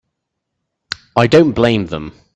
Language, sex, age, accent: English, male, 30-39, England English